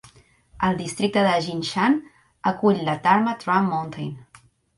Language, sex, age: Catalan, female, 30-39